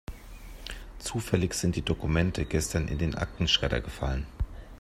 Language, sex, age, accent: German, male, 40-49, Deutschland Deutsch